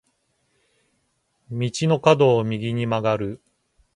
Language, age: Japanese, 50-59